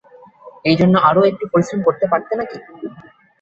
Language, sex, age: Bengali, male, 19-29